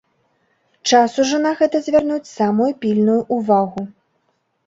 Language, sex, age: Belarusian, female, 30-39